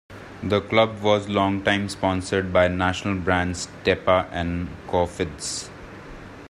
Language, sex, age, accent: English, male, 30-39, India and South Asia (India, Pakistan, Sri Lanka)